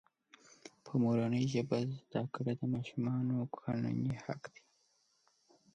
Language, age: Pashto, 19-29